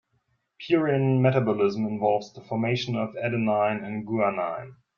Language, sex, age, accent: English, male, 30-39, United States English